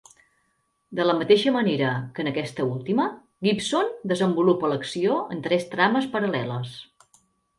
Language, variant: Catalan, Central